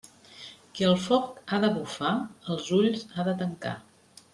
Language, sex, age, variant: Catalan, female, 50-59, Central